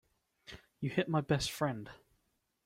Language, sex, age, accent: English, male, 30-39, England English